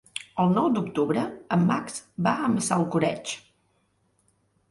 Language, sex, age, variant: Catalan, female, 50-59, Central